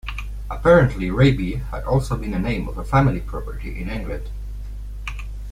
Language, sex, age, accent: English, male, under 19, United States English